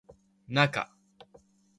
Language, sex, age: Japanese, male, 19-29